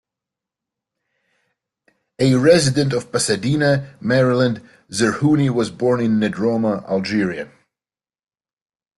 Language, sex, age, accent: English, male, 30-39, United States English